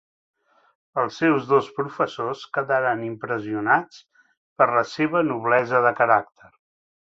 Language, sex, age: Catalan, male, 40-49